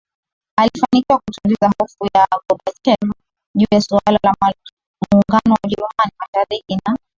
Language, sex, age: Swahili, female, 19-29